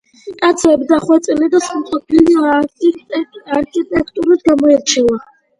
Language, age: Georgian, 30-39